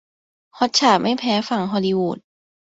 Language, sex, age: Thai, female, under 19